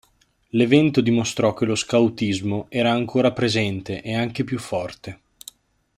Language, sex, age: Italian, male, 19-29